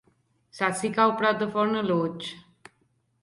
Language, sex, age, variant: Catalan, female, 19-29, Balear